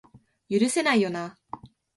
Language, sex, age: Japanese, female, 19-29